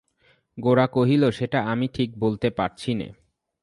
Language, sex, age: Bengali, male, 19-29